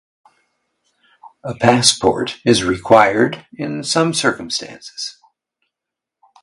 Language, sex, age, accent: English, male, 70-79, United States English